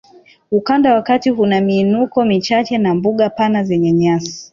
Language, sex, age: Swahili, female, 19-29